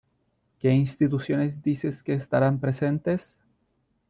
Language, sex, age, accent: Spanish, male, 30-39, Chileno: Chile, Cuyo